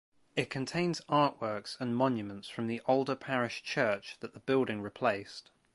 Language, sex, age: English, male, 19-29